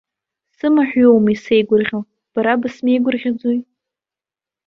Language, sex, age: Abkhazian, female, 19-29